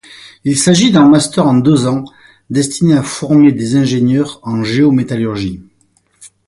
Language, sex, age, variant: French, male, 50-59, Français de métropole